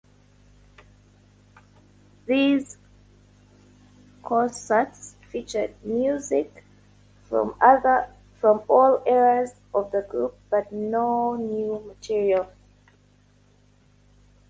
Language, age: English, 19-29